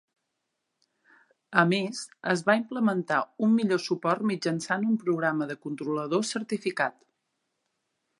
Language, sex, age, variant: Catalan, female, 30-39, Central